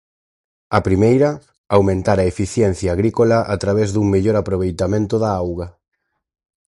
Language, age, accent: Galician, 30-39, Oriental (común en zona oriental)